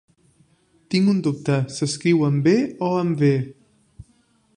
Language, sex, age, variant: Catalan, male, 30-39, Central